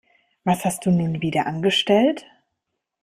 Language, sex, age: German, female, 30-39